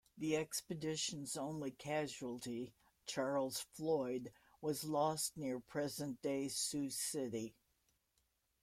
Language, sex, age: English, female, 70-79